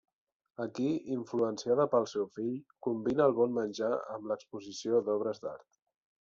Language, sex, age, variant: Catalan, male, 30-39, Central